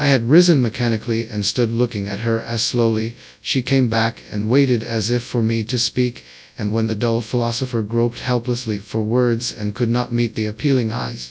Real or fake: fake